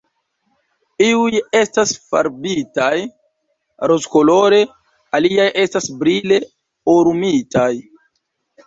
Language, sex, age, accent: Esperanto, male, 19-29, Internacia